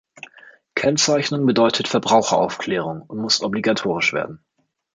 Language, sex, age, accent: German, male, under 19, Deutschland Deutsch